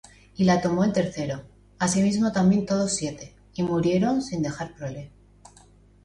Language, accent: Spanish, España: Centro-Sur peninsular (Madrid, Toledo, Castilla-La Mancha)